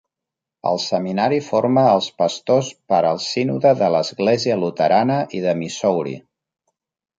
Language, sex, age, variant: Catalan, male, 40-49, Central